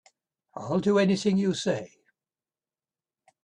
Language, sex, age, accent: English, male, 70-79, England English